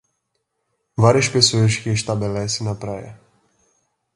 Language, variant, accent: Portuguese, Portuguese (Brasil), Nordestino